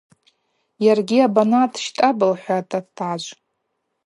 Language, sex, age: Abaza, female, 30-39